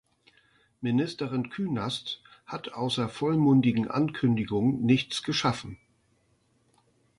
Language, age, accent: German, 50-59, Deutschland Deutsch